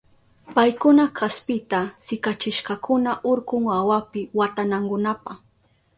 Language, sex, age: Southern Pastaza Quechua, female, 19-29